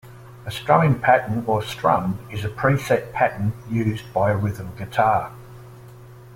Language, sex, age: English, male, 50-59